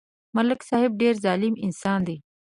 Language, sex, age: Pashto, female, 19-29